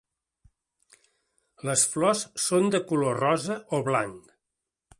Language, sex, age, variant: Catalan, male, 60-69, Central